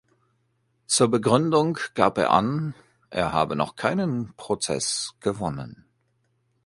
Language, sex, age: German, male, 40-49